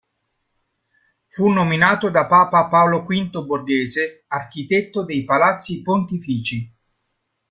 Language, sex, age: Italian, male, 40-49